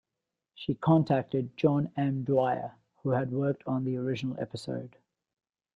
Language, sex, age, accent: English, male, 30-39, Australian English